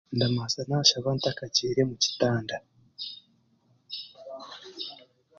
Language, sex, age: Chiga, male, 30-39